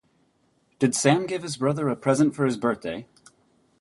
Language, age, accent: English, 30-39, United States English